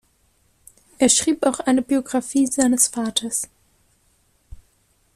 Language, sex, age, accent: German, female, 19-29, Deutschland Deutsch